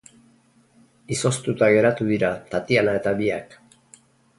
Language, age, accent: Basque, 60-69, Erdialdekoa edo Nafarra (Gipuzkoa, Nafarroa)